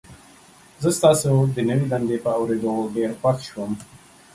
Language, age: Pashto, 30-39